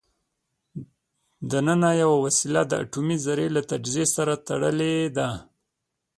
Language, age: Pashto, 19-29